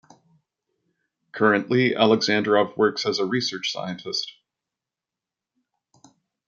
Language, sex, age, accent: English, male, 40-49, Canadian English